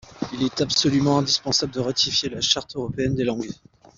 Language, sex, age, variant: French, male, 30-39, Français de métropole